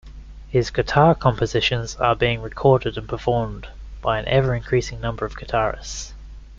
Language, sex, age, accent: English, male, 19-29, Australian English